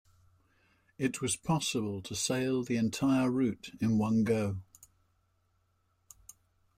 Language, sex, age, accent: English, male, 70-79, England English